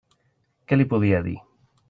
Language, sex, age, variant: Catalan, male, 30-39, Central